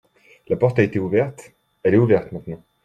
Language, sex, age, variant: French, male, 19-29, Français de métropole